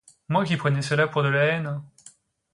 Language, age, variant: French, 19-29, Français de métropole